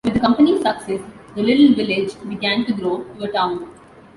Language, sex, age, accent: English, female, 19-29, India and South Asia (India, Pakistan, Sri Lanka)